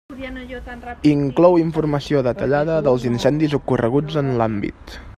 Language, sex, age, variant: Catalan, male, 19-29, Central